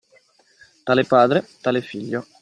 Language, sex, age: Italian, male, 30-39